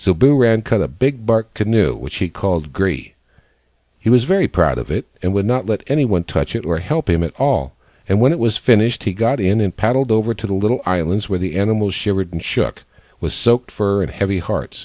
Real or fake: real